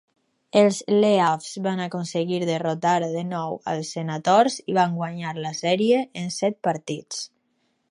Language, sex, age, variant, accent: Catalan, female, under 19, Alacantí, valencià